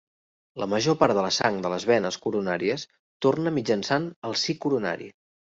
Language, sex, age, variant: Catalan, male, 30-39, Central